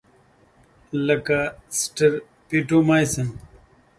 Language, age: Pashto, 19-29